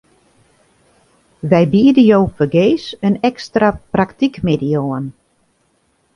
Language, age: Western Frisian, 50-59